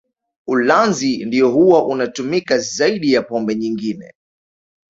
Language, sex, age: Swahili, male, 19-29